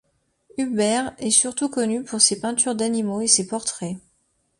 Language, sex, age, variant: French, female, 40-49, Français de métropole